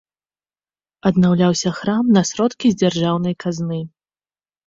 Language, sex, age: Belarusian, female, 19-29